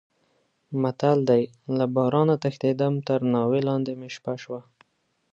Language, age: Pashto, 19-29